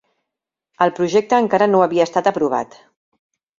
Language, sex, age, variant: Catalan, female, 50-59, Central